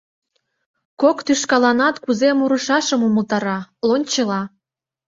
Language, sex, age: Mari, female, 19-29